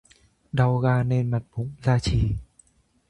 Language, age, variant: Vietnamese, 19-29, Hà Nội